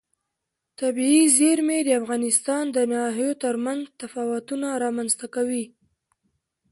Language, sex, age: Pashto, female, 19-29